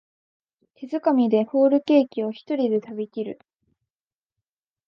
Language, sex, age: Japanese, female, 19-29